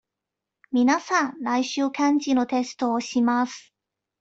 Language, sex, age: Japanese, female, 19-29